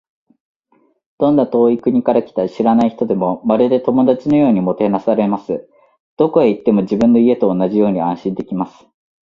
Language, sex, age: Japanese, male, 19-29